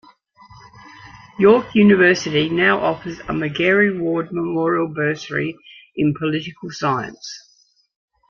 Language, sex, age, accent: English, female, 60-69, Australian English